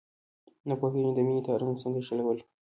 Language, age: Pashto, 19-29